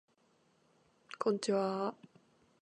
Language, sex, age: Japanese, female, 19-29